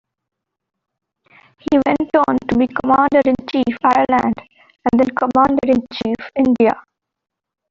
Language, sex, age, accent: English, female, 19-29, India and South Asia (India, Pakistan, Sri Lanka)